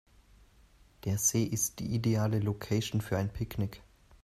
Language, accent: German, Deutschland Deutsch